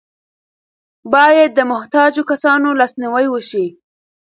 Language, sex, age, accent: Pashto, female, under 19, کندهاری لهجه